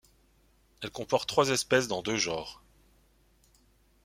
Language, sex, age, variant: French, male, 30-39, Français de métropole